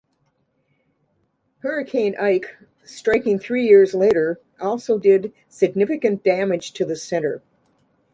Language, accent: English, United States English